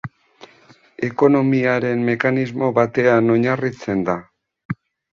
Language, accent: Basque, Mendebalekoa (Araba, Bizkaia, Gipuzkoako mendebaleko herri batzuk)